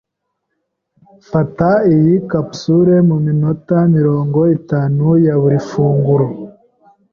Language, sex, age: Kinyarwanda, male, 19-29